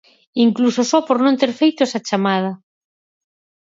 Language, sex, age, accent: Galician, female, 50-59, Central (gheada)